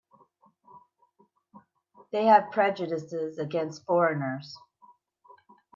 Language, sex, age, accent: English, female, 50-59, United States English